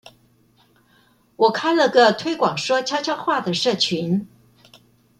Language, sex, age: Chinese, female, 60-69